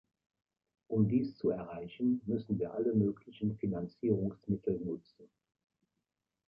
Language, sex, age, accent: German, male, 70-79, Deutschland Deutsch